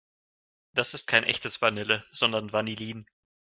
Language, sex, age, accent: German, male, 19-29, Russisch Deutsch